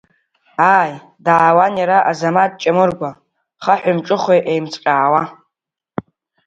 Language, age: Abkhazian, under 19